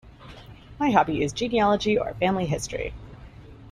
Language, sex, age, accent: English, female, 19-29, Canadian English